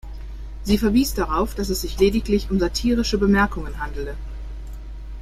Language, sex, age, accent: German, female, 30-39, Deutschland Deutsch